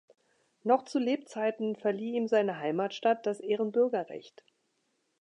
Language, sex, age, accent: German, female, 50-59, Deutschland Deutsch